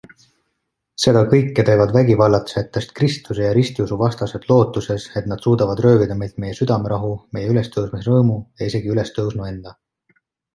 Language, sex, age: Estonian, male, 19-29